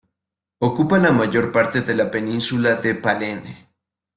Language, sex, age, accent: Spanish, male, 19-29, México